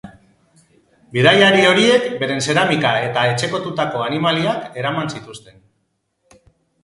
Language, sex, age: Basque, female, 50-59